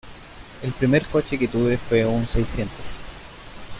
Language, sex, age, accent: Spanish, male, 30-39, Chileno: Chile, Cuyo